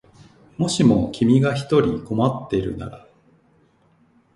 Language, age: Japanese, 50-59